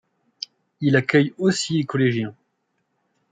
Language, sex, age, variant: French, male, 19-29, Français de métropole